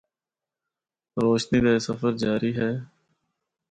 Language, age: Northern Hindko, 30-39